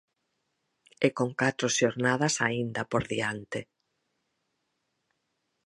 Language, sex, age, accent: Galician, female, 50-59, Normativo (estándar)